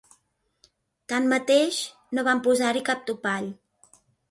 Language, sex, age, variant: Catalan, female, 40-49, Central